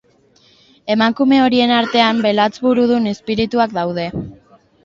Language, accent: Basque, Erdialdekoa edo Nafarra (Gipuzkoa, Nafarroa)